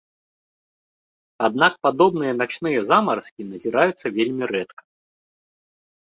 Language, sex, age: Belarusian, male, 19-29